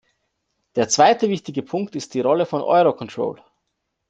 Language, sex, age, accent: German, male, 19-29, Österreichisches Deutsch